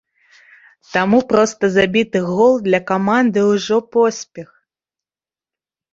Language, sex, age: Belarusian, female, 30-39